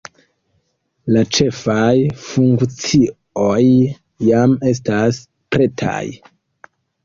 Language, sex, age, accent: Esperanto, male, 19-29, Internacia